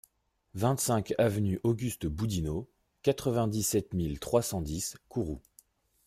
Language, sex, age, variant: French, male, 30-39, Français de métropole